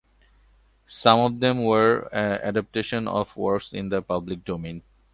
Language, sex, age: English, male, 19-29